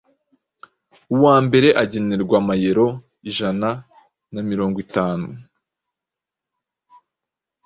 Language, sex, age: Kinyarwanda, male, 19-29